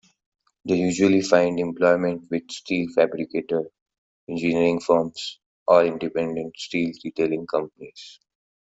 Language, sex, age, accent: English, male, 30-39, India and South Asia (India, Pakistan, Sri Lanka)